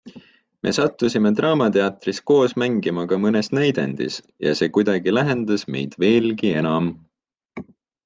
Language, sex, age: Estonian, male, 19-29